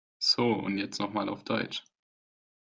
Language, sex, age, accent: German, male, 19-29, Deutschland Deutsch